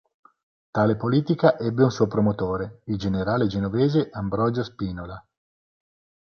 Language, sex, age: Italian, male, 40-49